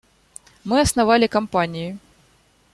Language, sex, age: Russian, female, 19-29